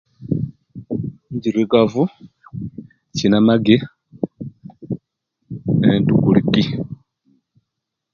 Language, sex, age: Kenyi, male, 40-49